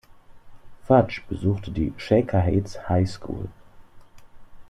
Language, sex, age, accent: German, male, 30-39, Deutschland Deutsch